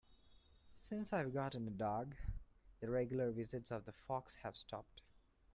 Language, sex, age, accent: English, male, 19-29, India and South Asia (India, Pakistan, Sri Lanka)